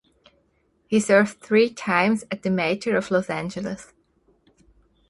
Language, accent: English, United States English